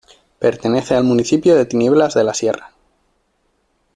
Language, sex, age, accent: Spanish, male, 40-49, España: Norte peninsular (Asturias, Castilla y León, Cantabria, País Vasco, Navarra, Aragón, La Rioja, Guadalajara, Cuenca)